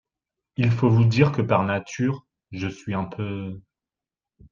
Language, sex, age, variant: French, male, 19-29, Français de métropole